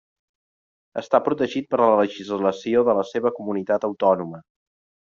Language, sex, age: Catalan, male, 40-49